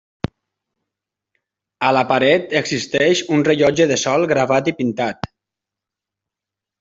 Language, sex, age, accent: Catalan, male, 30-39, valencià